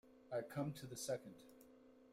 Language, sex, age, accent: English, male, 40-49, United States English